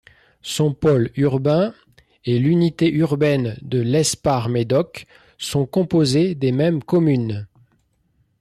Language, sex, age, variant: French, male, 50-59, Français de métropole